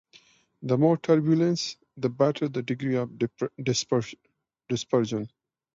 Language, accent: English, India and South Asia (India, Pakistan, Sri Lanka)